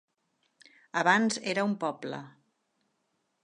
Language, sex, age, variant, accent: Catalan, female, 50-59, Central, central